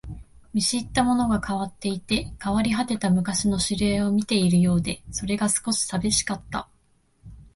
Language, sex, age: Japanese, female, 19-29